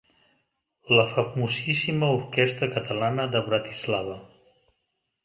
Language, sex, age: Catalan, male, 50-59